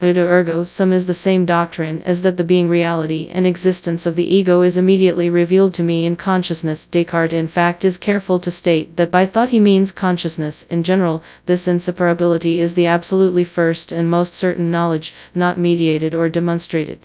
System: TTS, FastPitch